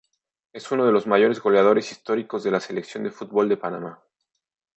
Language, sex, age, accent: Spanish, male, 30-39, México